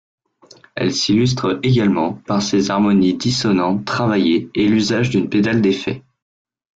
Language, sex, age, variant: French, male, under 19, Français de métropole